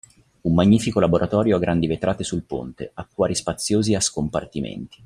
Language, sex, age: Italian, male, 30-39